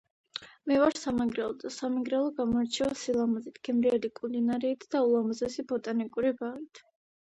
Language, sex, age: Georgian, female, under 19